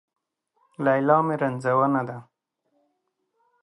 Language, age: Pashto, 30-39